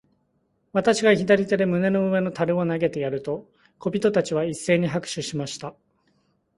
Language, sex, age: Japanese, male, 30-39